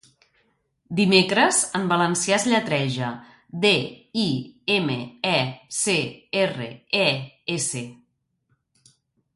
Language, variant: Catalan, Central